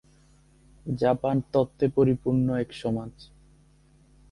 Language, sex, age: Bengali, male, 19-29